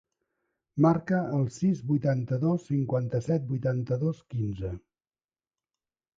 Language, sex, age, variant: Catalan, male, 60-69, Central